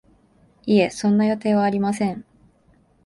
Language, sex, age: Japanese, female, 19-29